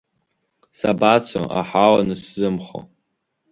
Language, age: Abkhazian, under 19